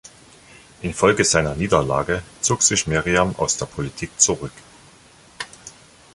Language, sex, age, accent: German, male, 50-59, Deutschland Deutsch